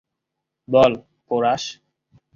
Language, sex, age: Bengali, male, 19-29